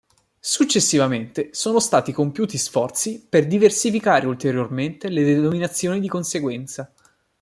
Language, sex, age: Italian, male, 19-29